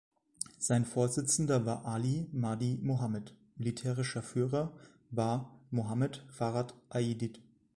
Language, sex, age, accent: German, male, 19-29, Deutschland Deutsch